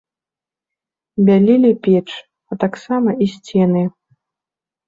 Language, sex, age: Belarusian, female, 19-29